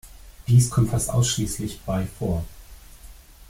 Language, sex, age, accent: German, male, 30-39, Deutschland Deutsch